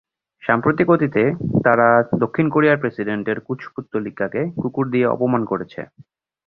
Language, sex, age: Bengali, male, 19-29